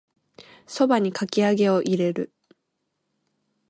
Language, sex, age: Japanese, female, 19-29